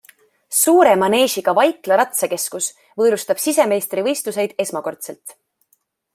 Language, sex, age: Estonian, female, 19-29